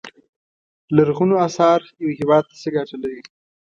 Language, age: Pashto, 19-29